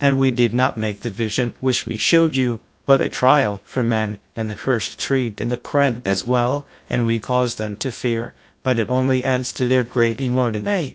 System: TTS, GlowTTS